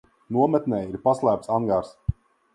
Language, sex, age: Latvian, male, 40-49